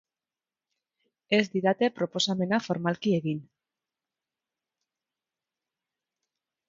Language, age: Basque, 90+